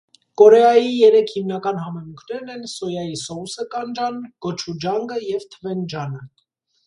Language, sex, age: Armenian, male, 19-29